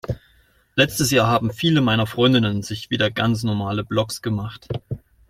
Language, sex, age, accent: German, male, 30-39, Deutschland Deutsch